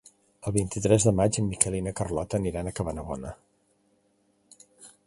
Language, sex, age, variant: Catalan, male, 60-69, Central